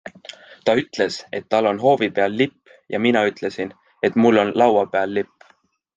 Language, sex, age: Estonian, male, 19-29